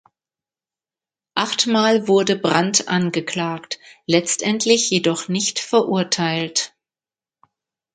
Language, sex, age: German, female, 50-59